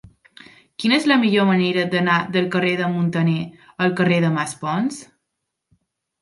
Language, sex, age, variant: Catalan, female, under 19, Balear